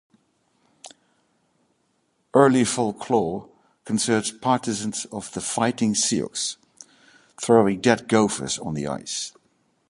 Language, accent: English, England English